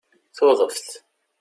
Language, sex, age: Kabyle, male, 30-39